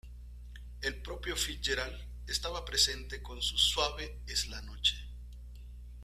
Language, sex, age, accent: Spanish, male, 50-59, México